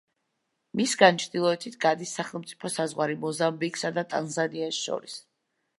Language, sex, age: Georgian, female, 40-49